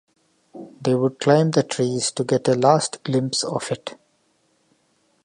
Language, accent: English, India and South Asia (India, Pakistan, Sri Lanka)